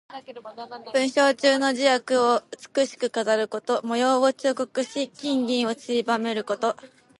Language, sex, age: Japanese, female, 19-29